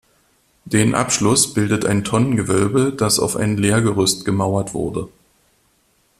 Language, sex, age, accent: German, male, 30-39, Deutschland Deutsch